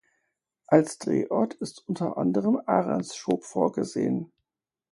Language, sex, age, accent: German, female, 50-59, Deutschland Deutsch